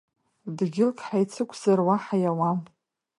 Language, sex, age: Abkhazian, female, 30-39